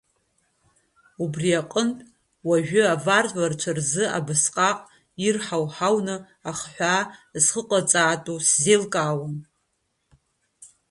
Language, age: Abkhazian, under 19